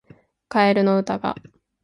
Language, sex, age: Japanese, female, 19-29